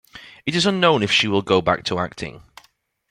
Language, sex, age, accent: English, male, 19-29, England English